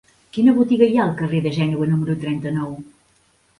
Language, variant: Catalan, Central